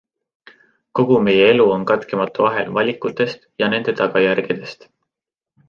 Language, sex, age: Estonian, male, 19-29